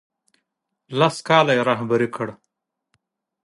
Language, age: Pashto, 40-49